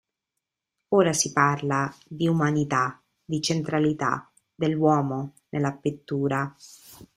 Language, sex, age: Italian, female, 30-39